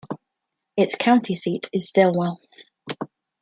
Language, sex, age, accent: English, female, 19-29, England English